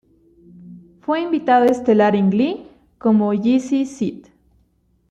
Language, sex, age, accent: Spanish, female, 19-29, México